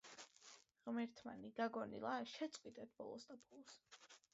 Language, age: Georgian, under 19